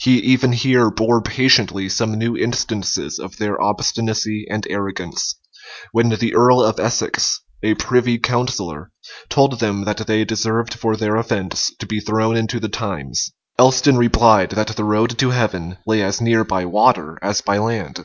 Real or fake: real